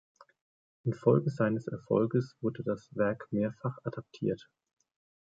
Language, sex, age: German, male, 30-39